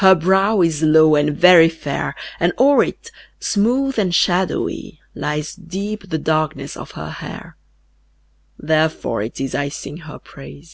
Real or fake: real